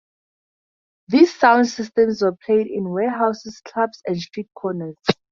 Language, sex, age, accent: English, female, under 19, Southern African (South Africa, Zimbabwe, Namibia)